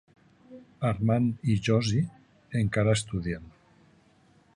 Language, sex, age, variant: Catalan, male, 50-59, Nord-Occidental